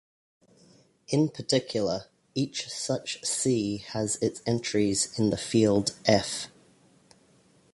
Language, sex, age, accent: English, male, 30-39, Australian English